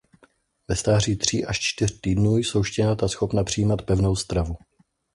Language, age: Czech, 30-39